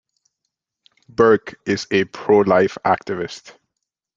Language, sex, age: English, male, 30-39